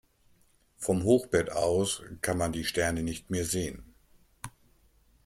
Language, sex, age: German, male, 50-59